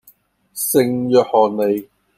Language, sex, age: Cantonese, male, 40-49